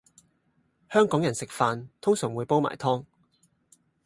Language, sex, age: Cantonese, male, 19-29